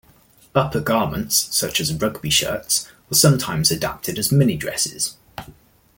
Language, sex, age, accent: English, male, 40-49, England English